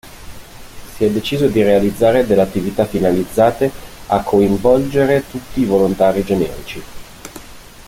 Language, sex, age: Italian, male, 19-29